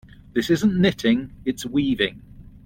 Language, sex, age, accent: English, male, 30-39, England English